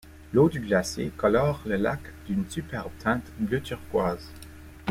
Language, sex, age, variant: French, male, 19-29, Français de métropole